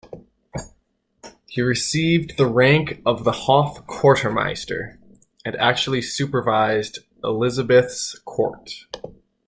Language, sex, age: English, male, 19-29